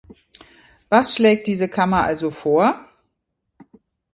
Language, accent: German, Deutschland Deutsch